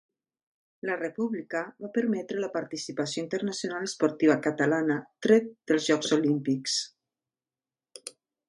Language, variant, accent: Catalan, Nord-Occidental, nord-occidental